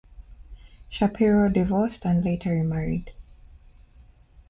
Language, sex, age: English, female, 19-29